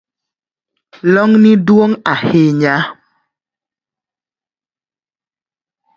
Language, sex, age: Luo (Kenya and Tanzania), female, 40-49